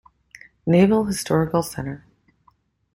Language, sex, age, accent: English, female, 30-39, United States English